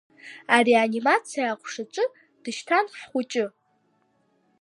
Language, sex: Abkhazian, female